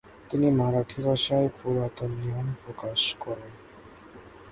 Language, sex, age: Bengali, male, 19-29